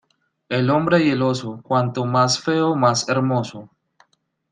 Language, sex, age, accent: Spanish, male, 30-39, Caribe: Cuba, Venezuela, Puerto Rico, República Dominicana, Panamá, Colombia caribeña, México caribeño, Costa del golfo de México